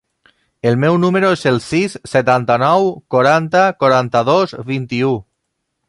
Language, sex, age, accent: Catalan, male, 30-39, valencià